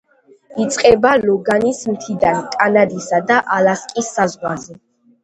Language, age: Georgian, under 19